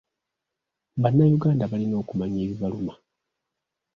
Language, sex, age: Ganda, male, 30-39